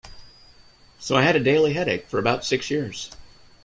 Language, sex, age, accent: English, male, 40-49, United States English